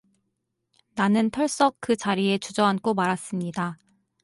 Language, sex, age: Korean, female, 19-29